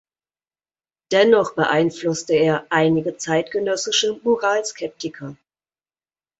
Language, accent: German, Deutschland Deutsch